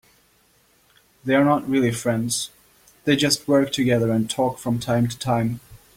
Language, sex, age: English, male, 30-39